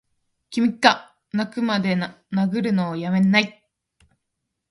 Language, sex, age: Japanese, female, 19-29